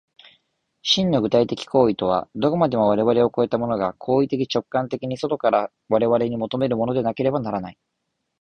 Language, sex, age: Japanese, male, 19-29